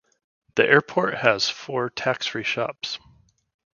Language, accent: English, United States English